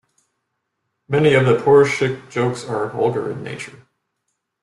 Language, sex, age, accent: English, male, 30-39, United States English